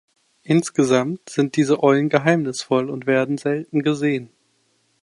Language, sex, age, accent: German, male, 19-29, Deutschland Deutsch